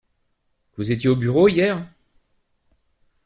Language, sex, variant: French, male, Français de métropole